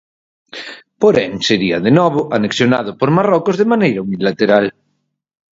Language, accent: Galician, Oriental (común en zona oriental)